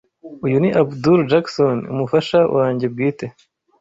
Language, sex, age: Kinyarwanda, male, 19-29